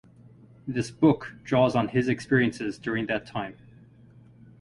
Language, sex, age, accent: English, male, 40-49, United States English